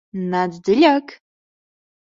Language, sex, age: Latvian, female, 30-39